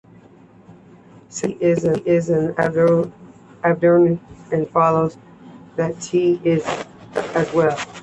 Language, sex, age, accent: English, female, 30-39, United States English